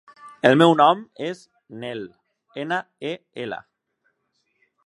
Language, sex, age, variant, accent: Catalan, male, 30-39, Valencià meridional, valencià